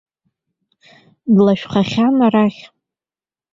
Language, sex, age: Abkhazian, female, 30-39